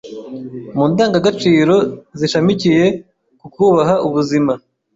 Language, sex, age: Kinyarwanda, male, 30-39